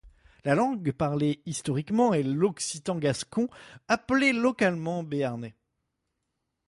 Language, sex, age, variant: French, male, 19-29, Français de métropole